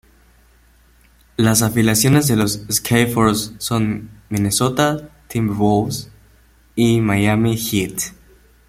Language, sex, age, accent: Spanish, male, under 19, Caribe: Cuba, Venezuela, Puerto Rico, República Dominicana, Panamá, Colombia caribeña, México caribeño, Costa del golfo de México